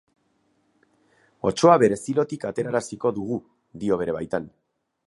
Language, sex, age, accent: Basque, male, 30-39, Mendebalekoa (Araba, Bizkaia, Gipuzkoako mendebaleko herri batzuk)